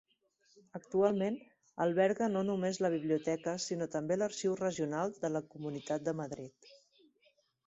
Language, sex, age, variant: Catalan, female, 30-39, Central